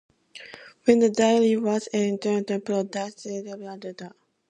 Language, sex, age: English, female, 19-29